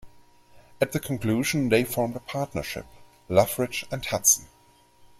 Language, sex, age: English, male, 30-39